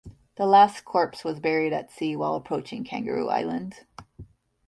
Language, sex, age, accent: English, female, 19-29, United States English